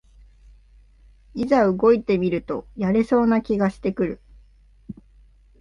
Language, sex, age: Japanese, female, 19-29